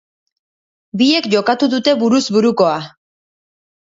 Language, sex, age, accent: Basque, female, 40-49, Mendebalekoa (Araba, Bizkaia, Gipuzkoako mendebaleko herri batzuk)